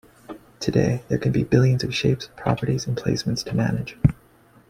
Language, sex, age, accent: English, male, 30-39, United States English